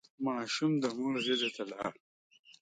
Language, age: Pashto, 19-29